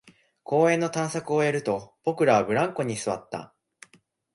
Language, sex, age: Japanese, male, under 19